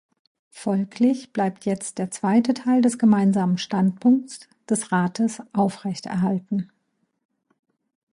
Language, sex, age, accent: German, female, 50-59, Deutschland Deutsch